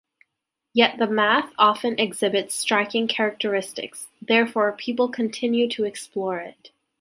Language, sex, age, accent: English, female, 19-29, Canadian English